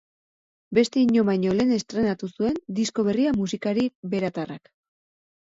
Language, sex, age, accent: Basque, female, 40-49, Erdialdekoa edo Nafarra (Gipuzkoa, Nafarroa)